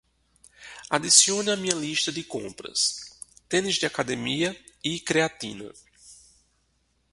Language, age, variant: Portuguese, 30-39, Portuguese (Brasil)